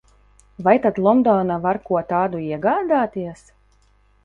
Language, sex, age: Latvian, female, 19-29